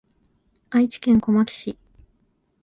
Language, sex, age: Japanese, female, 19-29